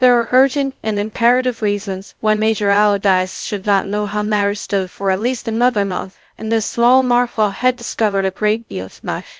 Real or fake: fake